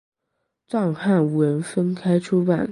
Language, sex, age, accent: Chinese, male, under 19, 出生地：江西省